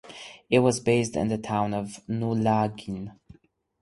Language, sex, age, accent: English, male, 19-29, United States English